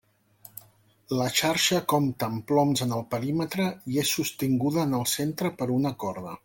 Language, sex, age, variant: Catalan, male, 40-49, Central